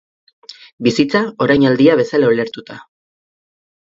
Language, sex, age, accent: Basque, male, 19-29, Mendebalekoa (Araba, Bizkaia, Gipuzkoako mendebaleko herri batzuk)